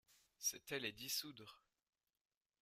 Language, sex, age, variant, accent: French, male, under 19, Français d'Europe, Français de Suisse